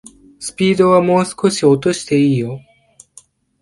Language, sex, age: Japanese, male, 19-29